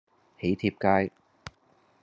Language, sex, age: Cantonese, male, 19-29